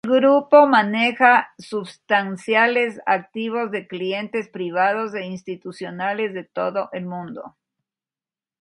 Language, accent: Spanish, Andino-Pacífico: Colombia, Perú, Ecuador, oeste de Bolivia y Venezuela andina